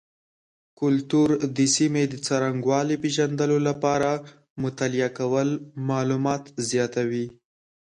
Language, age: Pashto, under 19